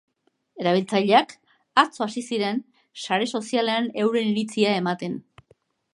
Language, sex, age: Basque, female, 50-59